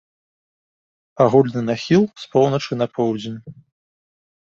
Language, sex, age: Belarusian, male, 19-29